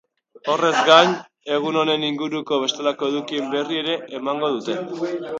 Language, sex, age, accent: Basque, male, 19-29, Erdialdekoa edo Nafarra (Gipuzkoa, Nafarroa)